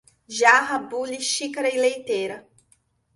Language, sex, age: Portuguese, female, 30-39